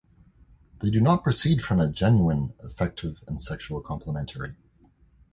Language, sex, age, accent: English, male, 30-39, United States English